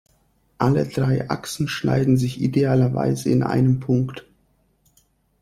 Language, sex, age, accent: German, male, 30-39, Russisch Deutsch